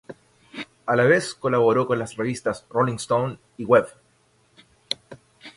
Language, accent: Spanish, Chileno: Chile, Cuyo